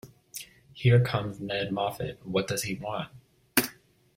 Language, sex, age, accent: English, male, 19-29, United States English